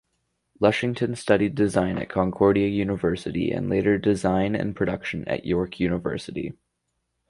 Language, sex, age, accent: English, male, under 19, Canadian English